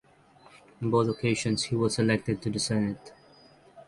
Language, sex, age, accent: English, male, 30-39, United States English; Filipino